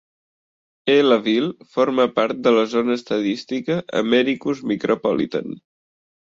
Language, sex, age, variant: Catalan, male, 19-29, Central